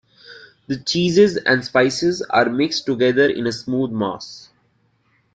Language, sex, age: English, male, 19-29